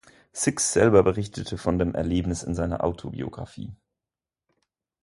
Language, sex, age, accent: German, male, 19-29, Schweizerdeutsch